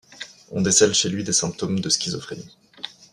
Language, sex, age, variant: French, male, 30-39, Français de métropole